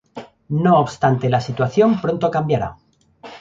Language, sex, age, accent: Spanish, male, 50-59, España: Centro-Sur peninsular (Madrid, Toledo, Castilla-La Mancha)